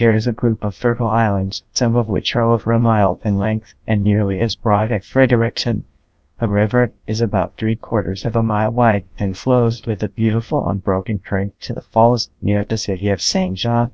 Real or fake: fake